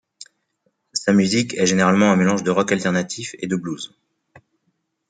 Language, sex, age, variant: French, male, 40-49, Français de métropole